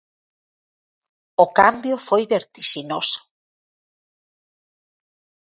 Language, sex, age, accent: Galician, female, 40-49, Normativo (estándar)